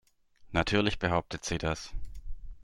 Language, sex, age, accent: German, male, 30-39, Deutschland Deutsch